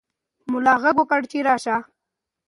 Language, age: Pashto, 19-29